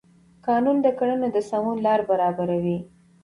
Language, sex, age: Pashto, female, 40-49